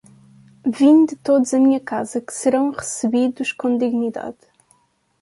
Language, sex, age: Portuguese, female, 19-29